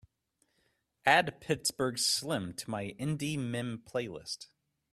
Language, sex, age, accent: English, male, 30-39, United States English